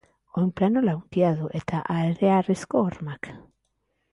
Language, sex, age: Basque, female, 40-49